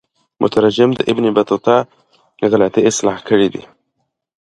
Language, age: Pashto, 19-29